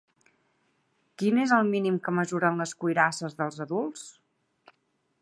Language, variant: Catalan, Central